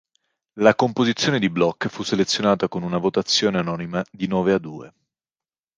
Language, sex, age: Italian, male, 19-29